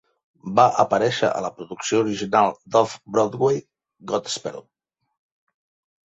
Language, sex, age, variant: Catalan, male, 50-59, Central